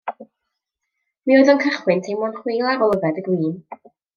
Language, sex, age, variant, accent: Welsh, female, 19-29, North-Eastern Welsh, Y Deyrnas Unedig Cymraeg